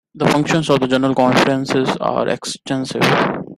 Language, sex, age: English, male, 19-29